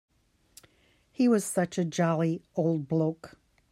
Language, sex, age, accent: English, female, 60-69, United States English